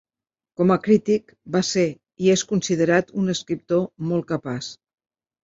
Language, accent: Catalan, Barceloní